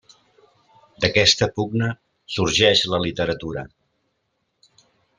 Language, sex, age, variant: Catalan, male, 50-59, Central